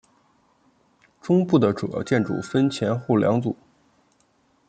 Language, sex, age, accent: Chinese, male, 30-39, 出生地：黑龙江省